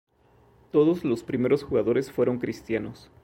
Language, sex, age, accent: Spanish, male, 30-39, México